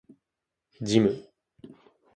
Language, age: Japanese, 19-29